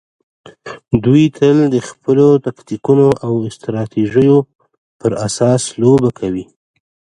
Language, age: Pashto, 19-29